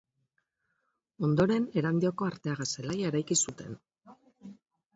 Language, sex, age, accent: Basque, female, 50-59, Mendebalekoa (Araba, Bizkaia, Gipuzkoako mendebaleko herri batzuk)